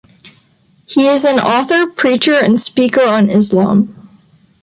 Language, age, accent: English, 19-29, United States English